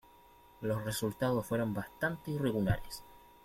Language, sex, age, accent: Spanish, male, 19-29, Chileno: Chile, Cuyo